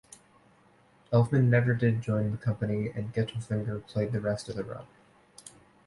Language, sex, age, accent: English, male, 19-29, United States English